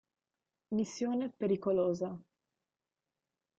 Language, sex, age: Italian, female, 19-29